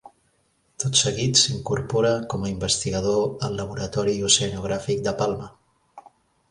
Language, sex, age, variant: Catalan, male, 40-49, Central